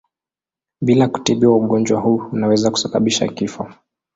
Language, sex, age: Swahili, male, 19-29